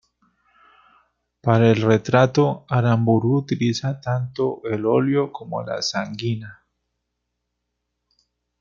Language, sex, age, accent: Spanish, male, 30-39, Andino-Pacífico: Colombia, Perú, Ecuador, oeste de Bolivia y Venezuela andina